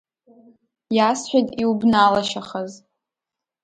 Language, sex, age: Abkhazian, female, under 19